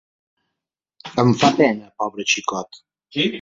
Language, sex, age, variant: Catalan, male, 40-49, Central